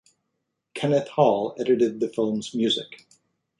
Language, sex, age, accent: English, male, 40-49, United States English